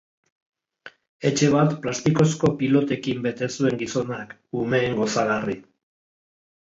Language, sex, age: Basque, male, 60-69